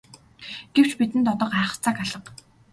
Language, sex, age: Mongolian, female, 19-29